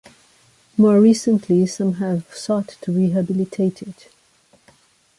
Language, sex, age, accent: English, female, 40-49, United States English